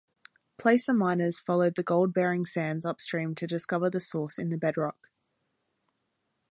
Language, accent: English, Australian English